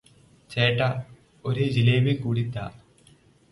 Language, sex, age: Malayalam, male, 19-29